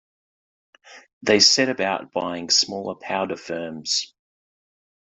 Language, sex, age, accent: English, male, 40-49, Australian English